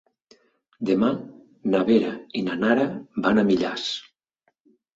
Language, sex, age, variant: Catalan, male, 50-59, Nord-Occidental